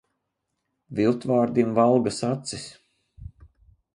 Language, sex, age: Latvian, male, 50-59